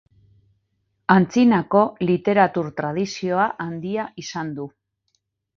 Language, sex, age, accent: Basque, female, 50-59, Mendebalekoa (Araba, Bizkaia, Gipuzkoako mendebaleko herri batzuk)